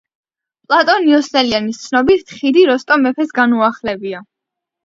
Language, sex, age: Georgian, female, under 19